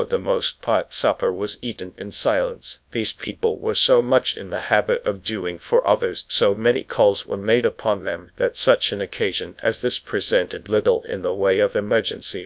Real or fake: fake